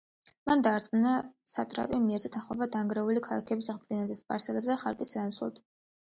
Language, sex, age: Georgian, female, 19-29